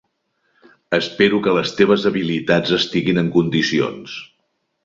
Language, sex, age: Catalan, male, 60-69